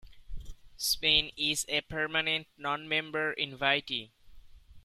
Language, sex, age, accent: English, male, 19-29, United States English